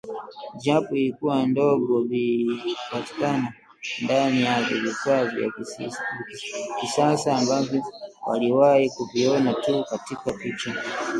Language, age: Swahili, 19-29